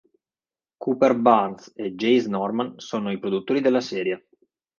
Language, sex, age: Italian, male, 30-39